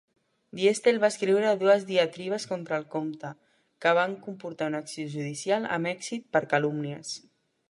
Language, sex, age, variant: Catalan, male, 19-29, Central